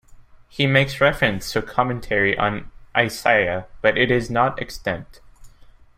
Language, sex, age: English, male, under 19